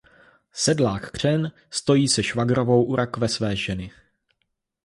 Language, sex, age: Czech, male, 19-29